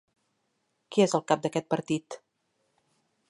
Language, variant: Catalan, Central